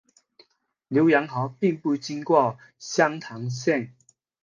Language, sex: Chinese, male